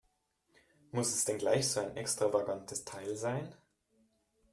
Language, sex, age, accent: German, male, under 19, Schweizerdeutsch